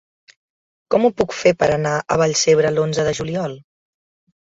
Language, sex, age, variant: Catalan, female, 30-39, Central